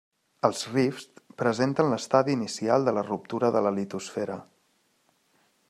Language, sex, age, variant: Catalan, male, 30-39, Central